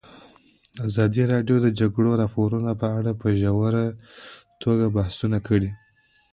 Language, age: Pashto, under 19